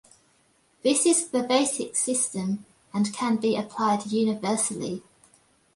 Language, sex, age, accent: English, female, 30-39, Australian English